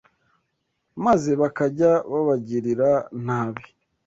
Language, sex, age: Kinyarwanda, male, 19-29